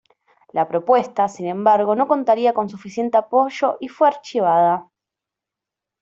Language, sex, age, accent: Spanish, female, 19-29, Rioplatense: Argentina, Uruguay, este de Bolivia, Paraguay